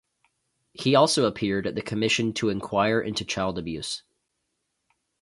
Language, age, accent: English, 19-29, United States English